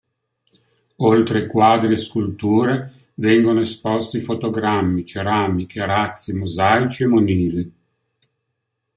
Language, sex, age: Italian, male, 60-69